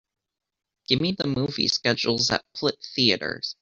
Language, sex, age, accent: English, male, 19-29, United States English